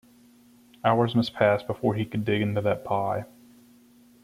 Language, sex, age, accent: English, male, 19-29, United States English